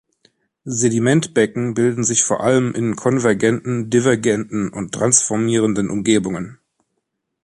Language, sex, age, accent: German, male, 30-39, Deutschland Deutsch